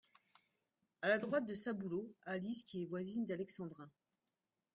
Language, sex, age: French, female, 50-59